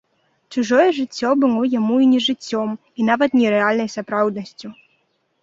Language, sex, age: Belarusian, female, under 19